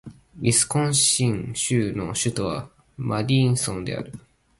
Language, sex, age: Japanese, male, 19-29